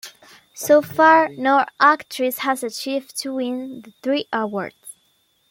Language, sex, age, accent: English, female, under 19, United States English